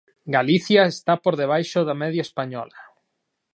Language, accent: Galician, Normativo (estándar)